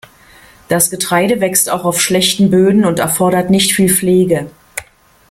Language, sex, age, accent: German, female, 50-59, Deutschland Deutsch